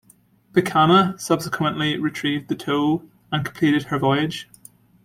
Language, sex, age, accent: English, male, 19-29, Irish English